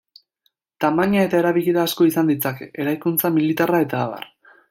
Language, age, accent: Basque, 19-29, Mendebalekoa (Araba, Bizkaia, Gipuzkoako mendebaleko herri batzuk)